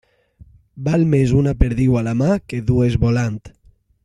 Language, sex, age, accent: Catalan, male, under 19, valencià